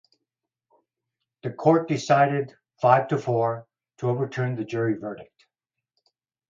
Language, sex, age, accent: English, male, 60-69, Canadian English